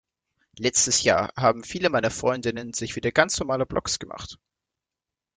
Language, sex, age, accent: German, male, 19-29, Schweizerdeutsch